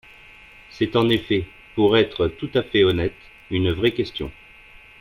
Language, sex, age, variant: French, male, 40-49, Français de métropole